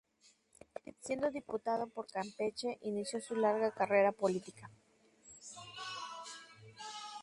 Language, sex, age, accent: Spanish, female, 30-39, México